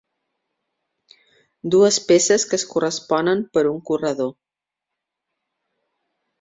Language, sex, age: Catalan, female, 40-49